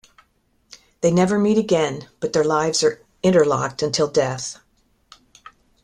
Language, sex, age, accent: English, female, 70-79, United States English